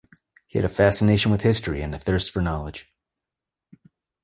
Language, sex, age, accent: English, male, 30-39, United States English